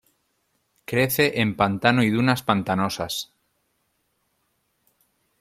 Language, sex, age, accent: Spanish, male, 40-49, España: Norte peninsular (Asturias, Castilla y León, Cantabria, País Vasco, Navarra, Aragón, La Rioja, Guadalajara, Cuenca)